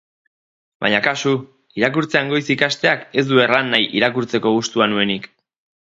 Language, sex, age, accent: Basque, male, 30-39, Erdialdekoa edo Nafarra (Gipuzkoa, Nafarroa)